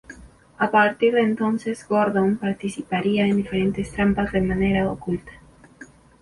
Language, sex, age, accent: Spanish, female, under 19, Andino-Pacífico: Colombia, Perú, Ecuador, oeste de Bolivia y Venezuela andina